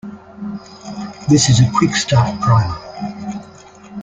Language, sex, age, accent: English, male, 60-69, Australian English